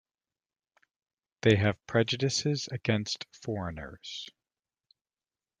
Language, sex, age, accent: English, male, 40-49, United States English